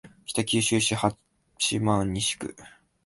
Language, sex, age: Japanese, male, 19-29